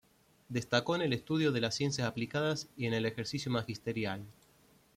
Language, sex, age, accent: Spanish, male, 30-39, Rioplatense: Argentina, Uruguay, este de Bolivia, Paraguay